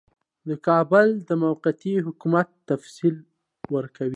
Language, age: Pashto, 19-29